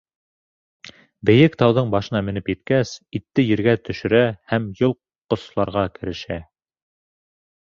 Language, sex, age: Bashkir, male, 19-29